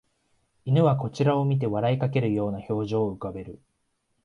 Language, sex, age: Japanese, male, 19-29